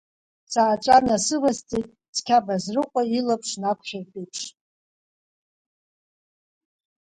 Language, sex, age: Abkhazian, female, 50-59